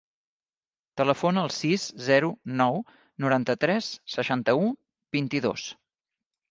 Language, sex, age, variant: Catalan, male, 40-49, Central